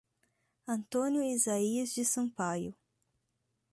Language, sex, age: Portuguese, female, 30-39